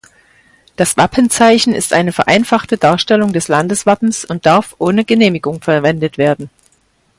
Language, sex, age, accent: German, female, 50-59, Deutschland Deutsch